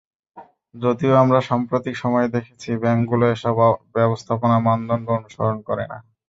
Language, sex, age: Bengali, male, 19-29